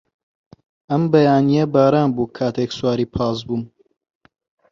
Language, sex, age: Central Kurdish, male, 19-29